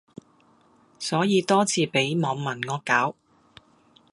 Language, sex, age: Cantonese, female, 40-49